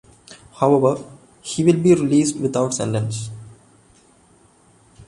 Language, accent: English, India and South Asia (India, Pakistan, Sri Lanka)